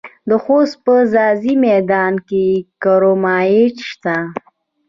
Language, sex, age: Pashto, female, 19-29